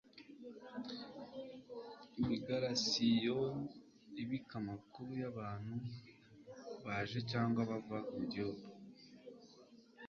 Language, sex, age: Kinyarwanda, male, 30-39